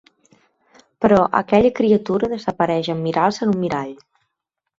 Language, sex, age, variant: Catalan, female, 30-39, Central